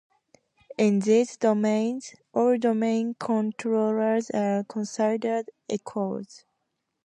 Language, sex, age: English, female, 19-29